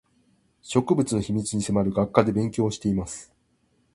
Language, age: Japanese, 19-29